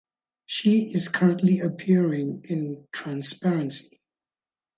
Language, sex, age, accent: English, male, 19-29, England English